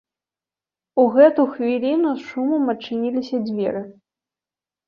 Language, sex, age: Belarusian, female, under 19